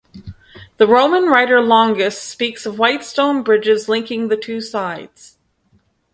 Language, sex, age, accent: English, female, 30-39, Canadian English